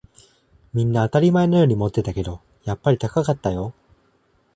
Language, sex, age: Japanese, male, 19-29